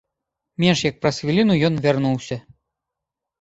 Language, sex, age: Belarusian, male, 19-29